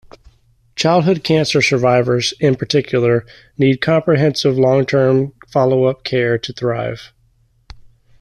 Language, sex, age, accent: English, male, 19-29, United States English